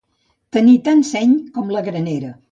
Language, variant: Catalan, Central